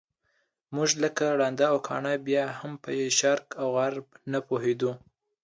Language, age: Pashto, under 19